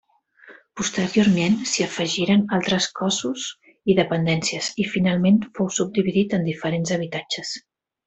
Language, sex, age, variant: Catalan, female, 50-59, Central